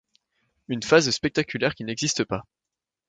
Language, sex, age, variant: French, male, 19-29, Français de métropole